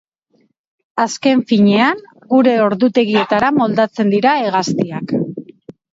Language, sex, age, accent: Basque, female, 40-49, Mendebalekoa (Araba, Bizkaia, Gipuzkoako mendebaleko herri batzuk)